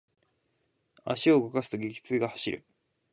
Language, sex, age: Japanese, male, 19-29